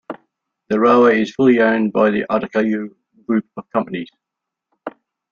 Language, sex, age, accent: English, male, 70-79, Australian English